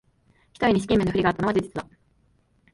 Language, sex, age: Japanese, female, 19-29